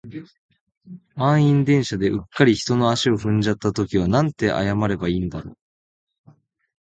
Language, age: Japanese, 19-29